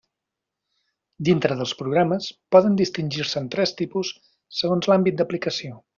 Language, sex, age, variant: Catalan, male, 40-49, Central